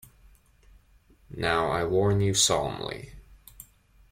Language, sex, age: English, male, 19-29